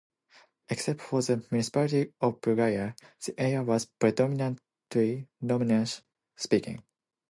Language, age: English, 19-29